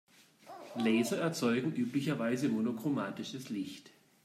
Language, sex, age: German, male, 40-49